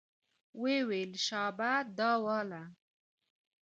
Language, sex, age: Pashto, female, 30-39